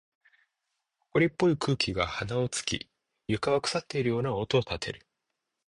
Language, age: Japanese, 30-39